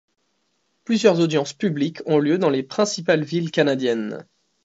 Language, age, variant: French, 19-29, Français de métropole